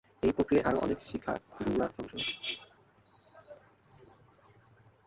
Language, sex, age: Bengali, male, 19-29